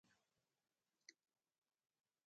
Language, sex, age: Pashto, female, 19-29